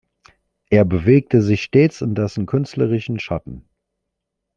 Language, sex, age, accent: German, male, 40-49, Deutschland Deutsch